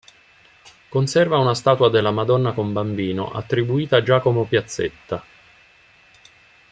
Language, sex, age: Italian, male, 50-59